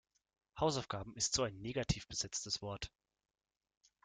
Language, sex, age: German, male, 19-29